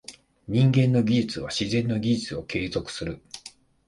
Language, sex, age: Japanese, male, 50-59